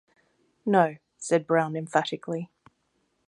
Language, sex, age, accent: English, female, 40-49, Australian English